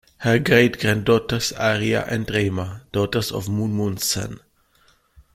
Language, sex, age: English, male, 19-29